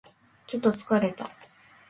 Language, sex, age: Japanese, female, 19-29